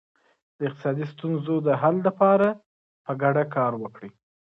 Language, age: Pashto, 19-29